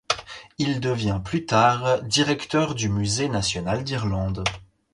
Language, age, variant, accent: French, 19-29, Français d'Europe, Français de Suisse